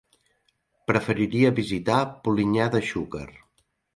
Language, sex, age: Catalan, male, 60-69